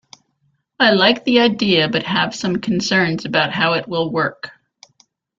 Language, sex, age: English, female, 50-59